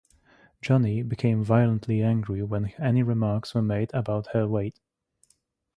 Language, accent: English, polish